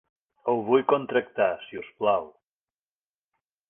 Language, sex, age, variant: Catalan, male, 50-59, Balear